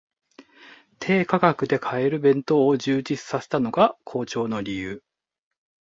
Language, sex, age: Japanese, male, 30-39